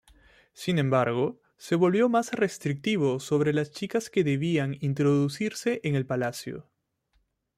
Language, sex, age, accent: Spanish, male, 30-39, Andino-Pacífico: Colombia, Perú, Ecuador, oeste de Bolivia y Venezuela andina